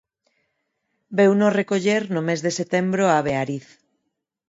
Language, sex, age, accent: Galician, female, 40-49, Neofalante